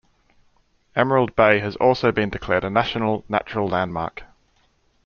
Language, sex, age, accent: English, male, 40-49, Australian English